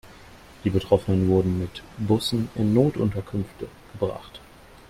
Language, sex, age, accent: German, male, 30-39, Deutschland Deutsch